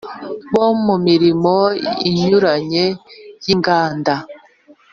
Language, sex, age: Kinyarwanda, female, 30-39